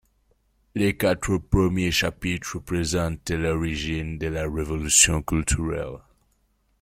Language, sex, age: French, male, 19-29